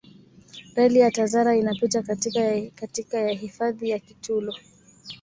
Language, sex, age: Swahili, female, 19-29